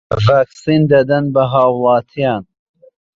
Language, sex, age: Central Kurdish, male, 30-39